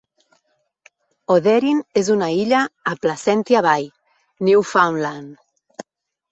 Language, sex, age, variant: Catalan, female, 40-49, Central